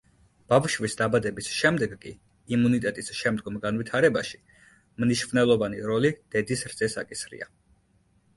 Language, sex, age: Georgian, male, 19-29